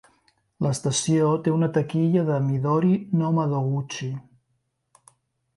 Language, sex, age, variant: Catalan, male, 50-59, Central